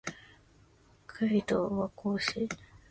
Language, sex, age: Japanese, female, 19-29